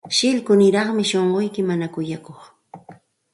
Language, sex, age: Santa Ana de Tusi Pasco Quechua, female, 40-49